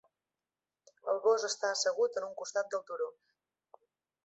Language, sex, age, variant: Catalan, female, 30-39, Central